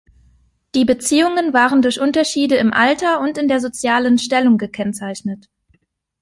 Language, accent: German, Deutschland Deutsch